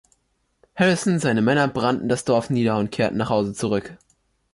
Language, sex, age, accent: German, male, under 19, Deutschland Deutsch